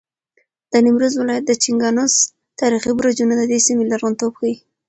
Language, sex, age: Pashto, female, 19-29